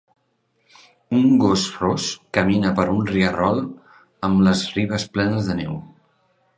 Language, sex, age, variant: Catalan, male, 40-49, Central